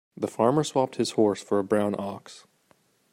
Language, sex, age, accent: English, male, 30-39, United States English